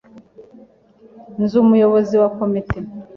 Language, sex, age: Kinyarwanda, male, 19-29